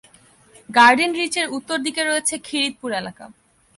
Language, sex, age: Bengali, female, under 19